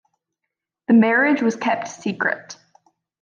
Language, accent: English, United States English